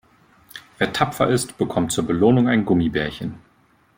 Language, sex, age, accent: German, male, 30-39, Deutschland Deutsch